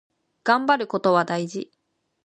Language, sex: Japanese, female